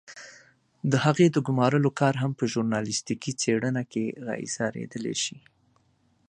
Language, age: Pashto, 30-39